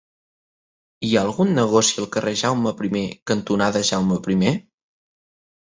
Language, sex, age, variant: Catalan, male, under 19, Septentrional